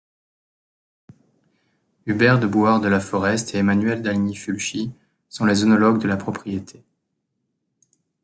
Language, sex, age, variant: French, male, 19-29, Français de métropole